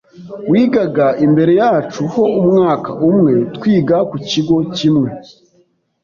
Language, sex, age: Kinyarwanda, male, 19-29